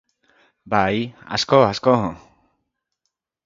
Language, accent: Basque, Mendebalekoa (Araba, Bizkaia, Gipuzkoako mendebaleko herri batzuk)